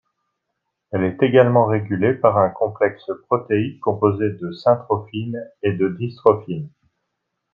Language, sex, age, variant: French, male, 40-49, Français de métropole